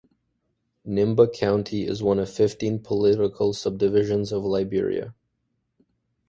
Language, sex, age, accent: English, male, 19-29, Canadian English